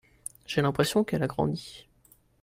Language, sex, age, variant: French, male, 19-29, Français de métropole